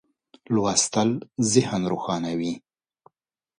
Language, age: Pashto, 50-59